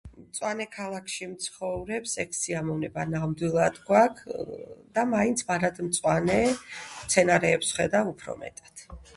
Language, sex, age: Georgian, female, 50-59